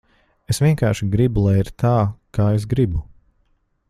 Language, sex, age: Latvian, male, 30-39